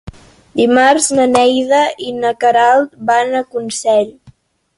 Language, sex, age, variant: Catalan, female, under 19, Central